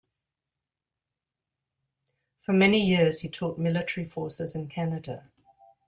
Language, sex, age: English, female, 50-59